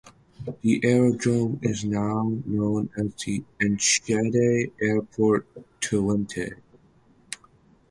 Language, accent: English, United States English